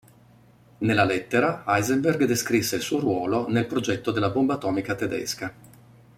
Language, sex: Italian, male